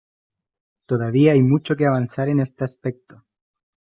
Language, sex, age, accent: Spanish, male, 19-29, Chileno: Chile, Cuyo